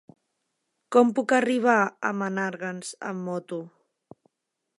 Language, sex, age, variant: Catalan, female, 30-39, Central